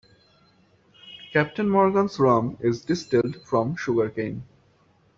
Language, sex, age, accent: English, male, 19-29, India and South Asia (India, Pakistan, Sri Lanka)